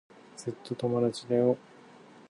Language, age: Japanese, 30-39